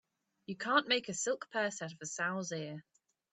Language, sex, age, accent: English, female, 19-29, England English